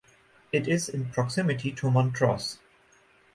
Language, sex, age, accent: English, male, 19-29, German Accent